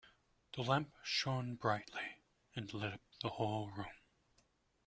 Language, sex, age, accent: English, male, 19-29, United States English